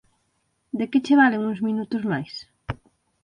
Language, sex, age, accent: Galician, female, 19-29, Atlántico (seseo e gheada)